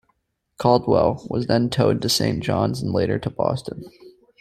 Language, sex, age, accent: English, male, 30-39, United States English